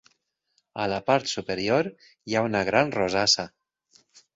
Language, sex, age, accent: Catalan, male, 40-49, valencià